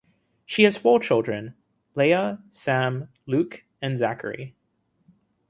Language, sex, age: English, male, 19-29